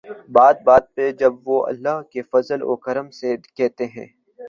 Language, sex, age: Urdu, male, 19-29